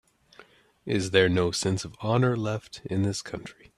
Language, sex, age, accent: English, male, 30-39, United States English